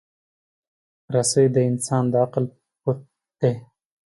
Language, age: Pashto, 19-29